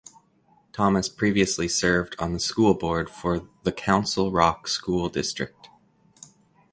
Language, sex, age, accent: English, male, 30-39, Canadian English